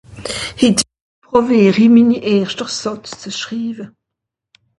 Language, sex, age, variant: Swiss German, female, 60-69, Nordniederàlemmànisch (Rishoffe, Zàwere, Bùsswìller, Hawenau, Brüemt, Stroossbùri, Molse, Dàmbàch, Schlettstàtt, Pfàlzbùri usw.)